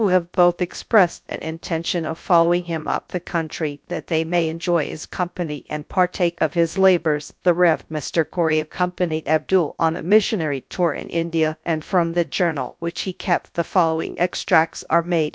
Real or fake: fake